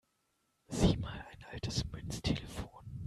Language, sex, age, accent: German, male, 19-29, Deutschland Deutsch